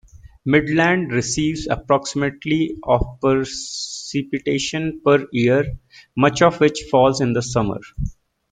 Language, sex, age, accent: English, male, 19-29, United States English